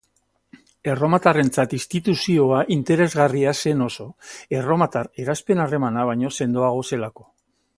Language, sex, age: Basque, male, 60-69